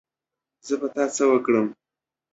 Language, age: Pashto, under 19